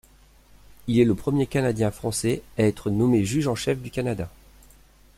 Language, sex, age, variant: French, male, 30-39, Français de métropole